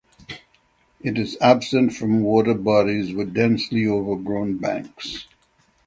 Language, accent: English, United States English